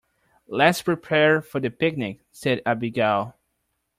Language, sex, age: English, male, 19-29